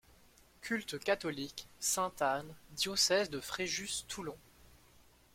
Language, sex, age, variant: French, male, 19-29, Français de métropole